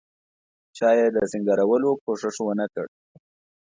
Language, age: Pashto, 30-39